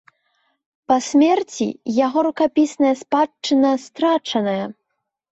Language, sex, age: Belarusian, female, under 19